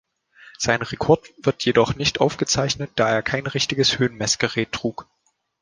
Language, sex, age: German, male, 19-29